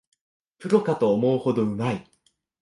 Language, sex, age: Japanese, male, 19-29